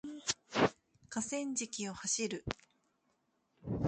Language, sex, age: Japanese, female, 30-39